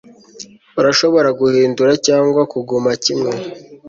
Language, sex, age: Kinyarwanda, male, 19-29